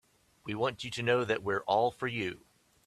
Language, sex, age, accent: English, male, 40-49, United States English